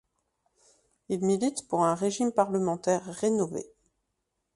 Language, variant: French, Français de métropole